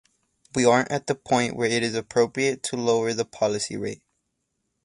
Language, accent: English, United States English